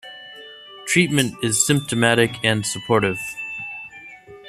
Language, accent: English, United States English